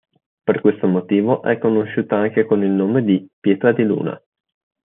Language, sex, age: Italian, male, under 19